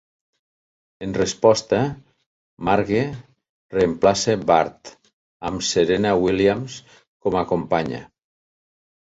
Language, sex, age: Catalan, male, 60-69